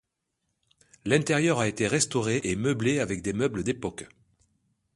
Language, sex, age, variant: French, male, 50-59, Français de métropole